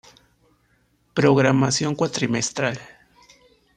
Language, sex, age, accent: Spanish, male, 19-29, México